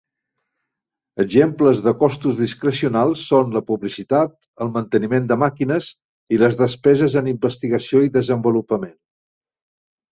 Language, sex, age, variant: Catalan, male, 70-79, Central